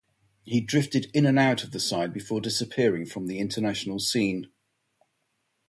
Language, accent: English, England English